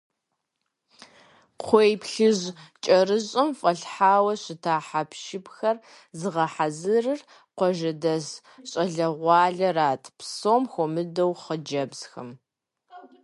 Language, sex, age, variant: Kabardian, female, 30-39, Адыгэбзэ (Къэбэрдей, Кирил, псоми зэдай)